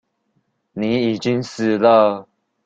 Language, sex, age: Chinese, male, 19-29